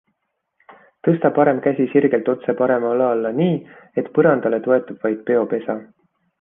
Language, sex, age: Estonian, male, 30-39